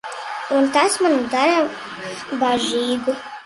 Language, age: Latvian, 60-69